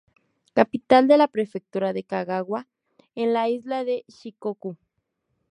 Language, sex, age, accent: Spanish, female, 19-29, México